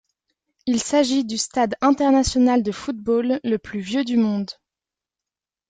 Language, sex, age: French, female, 19-29